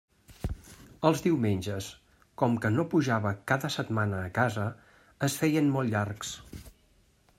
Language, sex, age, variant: Catalan, male, 50-59, Central